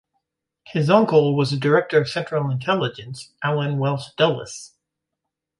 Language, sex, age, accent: English, male, 50-59, United States English